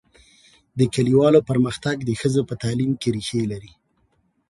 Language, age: Pashto, 30-39